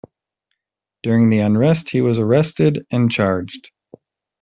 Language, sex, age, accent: English, male, 30-39, United States English